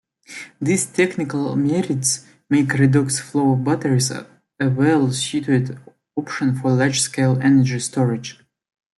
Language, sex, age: English, male, 19-29